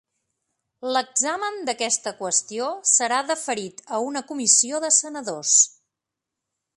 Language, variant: Catalan, Central